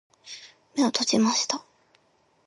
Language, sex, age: Japanese, female, 19-29